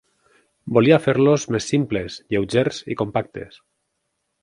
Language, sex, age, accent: Catalan, male, 19-29, valencià